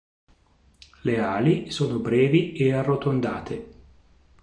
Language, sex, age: Italian, male, 50-59